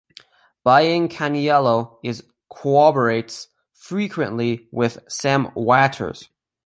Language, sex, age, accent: English, male, under 19, United States English